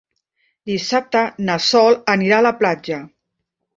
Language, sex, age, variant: Catalan, female, 50-59, Central